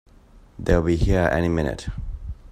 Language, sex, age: English, male, 19-29